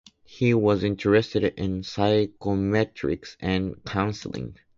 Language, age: English, 19-29